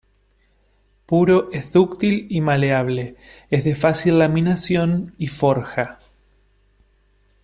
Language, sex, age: Spanish, male, 30-39